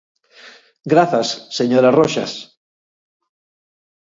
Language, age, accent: Galician, 60-69, Atlántico (seseo e gheada)